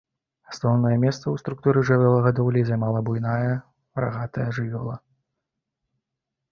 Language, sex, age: Belarusian, male, 30-39